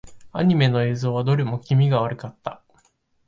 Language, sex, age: Japanese, male, 19-29